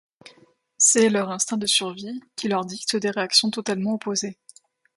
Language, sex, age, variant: French, female, 19-29, Français d'Europe